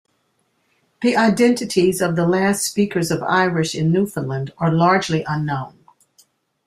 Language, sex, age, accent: English, female, 60-69, United States English